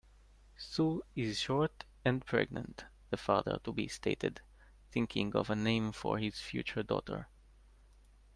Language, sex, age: English, male, 30-39